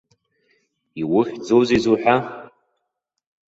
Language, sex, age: Abkhazian, male, under 19